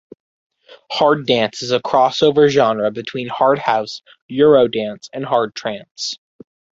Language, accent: English, United States English